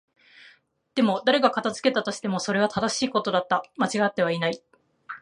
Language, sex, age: Japanese, female, 30-39